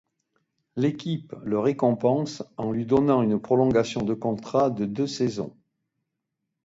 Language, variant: French, Français de métropole